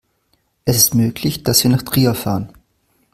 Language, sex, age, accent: German, male, 19-29, Deutschland Deutsch